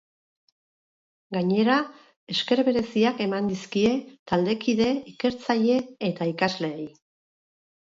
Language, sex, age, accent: Basque, female, 50-59, Mendebalekoa (Araba, Bizkaia, Gipuzkoako mendebaleko herri batzuk)